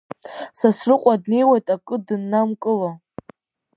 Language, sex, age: Abkhazian, female, under 19